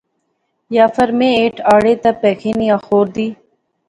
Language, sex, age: Pahari-Potwari, female, 19-29